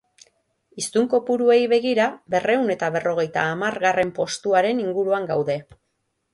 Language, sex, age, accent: Basque, female, 40-49, Mendebalekoa (Araba, Bizkaia, Gipuzkoako mendebaleko herri batzuk)